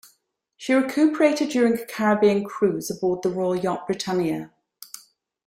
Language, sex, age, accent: English, female, 40-49, England English